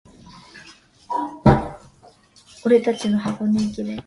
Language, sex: English, female